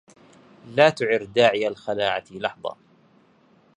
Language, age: Arabic, 30-39